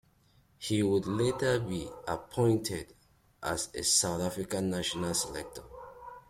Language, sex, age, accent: English, male, 19-29, England English